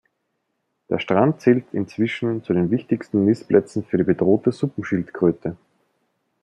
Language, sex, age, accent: German, male, 19-29, Österreichisches Deutsch